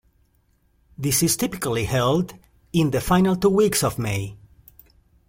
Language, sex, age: English, male, 60-69